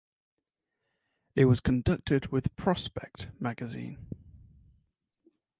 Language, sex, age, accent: English, male, under 19, England English